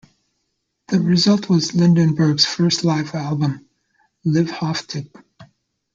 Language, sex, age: English, male, 40-49